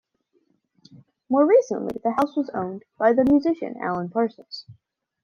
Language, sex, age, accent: English, female, 19-29, United States English